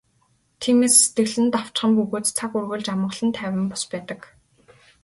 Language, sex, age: Mongolian, female, 19-29